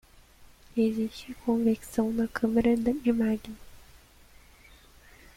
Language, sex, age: Portuguese, female, 19-29